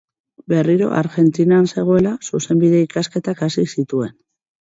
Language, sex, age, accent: Basque, female, 40-49, Mendebalekoa (Araba, Bizkaia, Gipuzkoako mendebaleko herri batzuk)